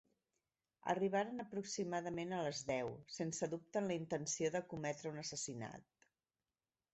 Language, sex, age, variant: Catalan, female, 40-49, Central